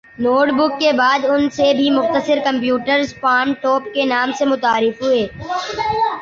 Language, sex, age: Urdu, male, 40-49